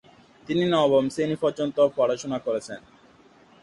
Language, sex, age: Bengali, male, 19-29